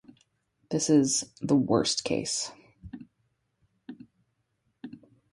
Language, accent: English, Canadian English